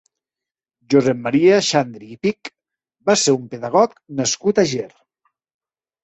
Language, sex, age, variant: Catalan, male, 40-49, Central